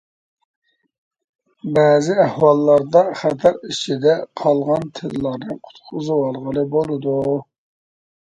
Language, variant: Uyghur, ئۇيغۇر تىلى